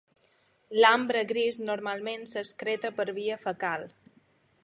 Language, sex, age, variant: Catalan, female, 19-29, Balear